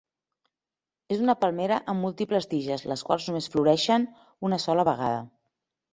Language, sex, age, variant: Catalan, female, 40-49, Central